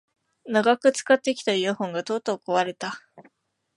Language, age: Japanese, 19-29